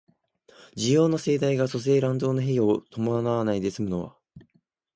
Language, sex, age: Japanese, male, under 19